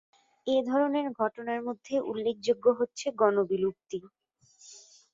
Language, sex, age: Bengali, female, 19-29